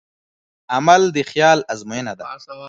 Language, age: Pashto, 19-29